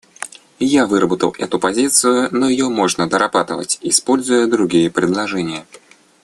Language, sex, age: Russian, male, 19-29